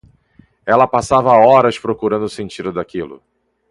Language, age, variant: Portuguese, 30-39, Portuguese (Brasil)